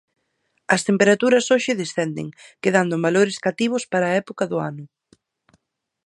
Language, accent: Galician, Central (gheada); Normativo (estándar)